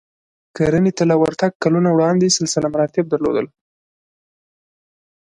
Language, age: Pashto, 19-29